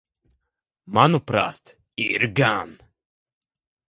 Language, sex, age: Latvian, male, under 19